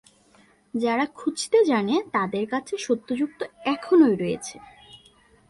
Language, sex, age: Bengali, female, 19-29